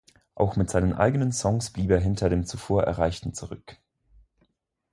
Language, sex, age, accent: German, male, 19-29, Schweizerdeutsch